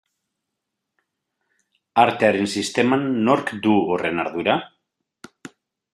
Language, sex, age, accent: Basque, male, 40-49, Erdialdekoa edo Nafarra (Gipuzkoa, Nafarroa)